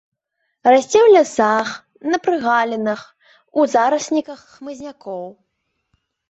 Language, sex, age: Belarusian, female, under 19